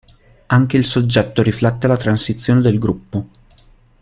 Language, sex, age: Italian, male, 19-29